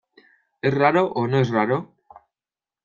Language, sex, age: Spanish, male, 19-29